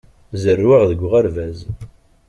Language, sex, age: Kabyle, male, 40-49